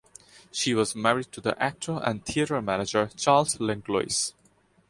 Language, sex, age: English, male, 19-29